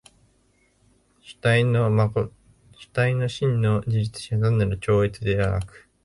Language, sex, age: Japanese, male, 19-29